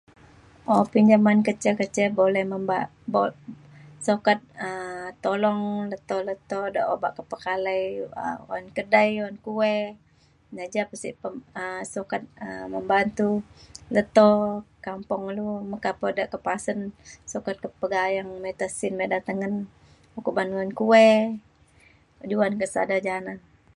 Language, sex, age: Mainstream Kenyah, female, 40-49